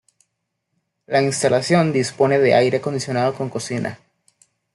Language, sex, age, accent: Spanish, male, 19-29, Caribe: Cuba, Venezuela, Puerto Rico, República Dominicana, Panamá, Colombia caribeña, México caribeño, Costa del golfo de México